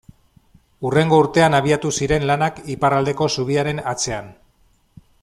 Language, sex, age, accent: Basque, male, 40-49, Mendebalekoa (Araba, Bizkaia, Gipuzkoako mendebaleko herri batzuk)